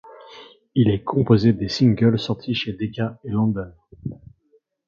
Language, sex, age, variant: French, male, 40-49, Français de métropole